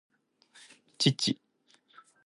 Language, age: Japanese, 30-39